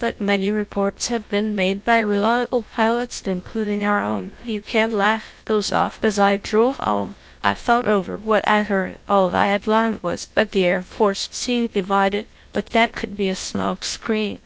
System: TTS, GlowTTS